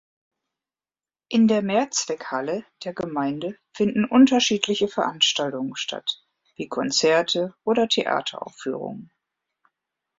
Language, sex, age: German, female, 50-59